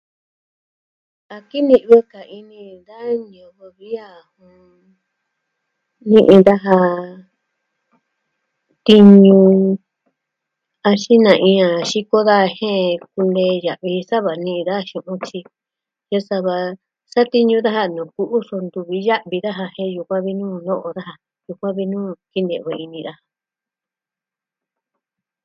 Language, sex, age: Southwestern Tlaxiaco Mixtec, female, 60-69